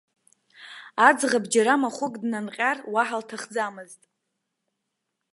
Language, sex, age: Abkhazian, female, 19-29